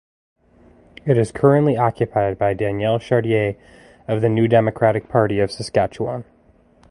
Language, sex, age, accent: English, male, 19-29, United States English